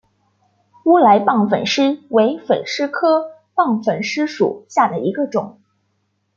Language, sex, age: Chinese, female, 19-29